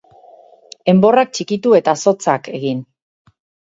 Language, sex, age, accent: Basque, female, 50-59, Erdialdekoa edo Nafarra (Gipuzkoa, Nafarroa)